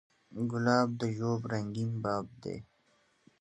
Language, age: Pashto, 19-29